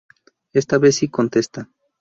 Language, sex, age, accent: Spanish, male, 19-29, México